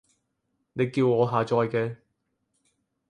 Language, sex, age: Cantonese, male, 30-39